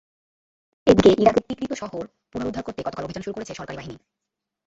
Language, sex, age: Bengali, female, 19-29